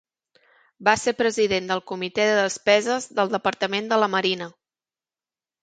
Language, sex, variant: Catalan, female, Central